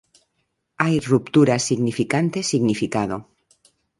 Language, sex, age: Spanish, female, 50-59